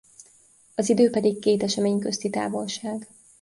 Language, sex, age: Hungarian, female, 19-29